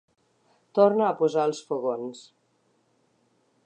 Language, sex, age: Catalan, female, 60-69